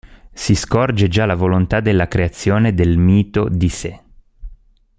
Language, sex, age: Italian, male, 40-49